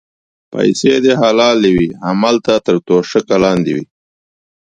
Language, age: Pashto, 40-49